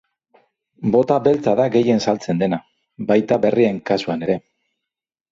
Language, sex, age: Basque, male, 50-59